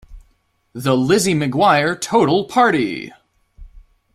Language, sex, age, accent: English, male, 19-29, United States English